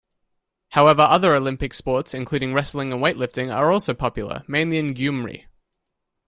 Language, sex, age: English, male, 19-29